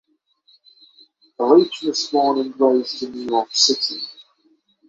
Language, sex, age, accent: English, male, 30-39, United States English; England English